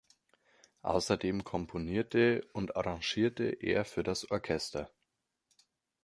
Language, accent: German, Deutschland Deutsch